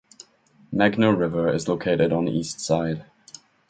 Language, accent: English, England English